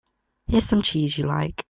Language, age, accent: English, under 19, England English